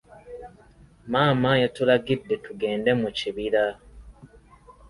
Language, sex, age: Ganda, male, 19-29